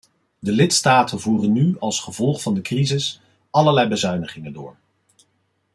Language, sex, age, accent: Dutch, male, 40-49, Nederlands Nederlands